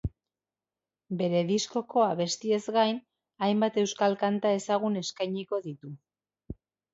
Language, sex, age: Basque, female, 30-39